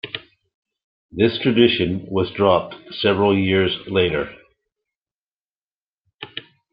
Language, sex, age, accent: English, male, 60-69, Canadian English